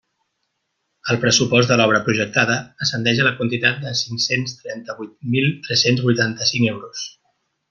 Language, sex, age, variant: Catalan, male, 30-39, Central